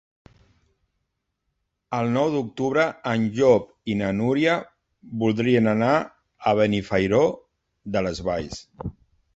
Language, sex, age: Catalan, male, 50-59